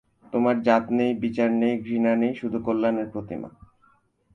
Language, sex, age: Bengali, male, 19-29